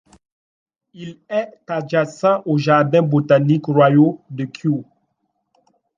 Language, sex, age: French, male, 19-29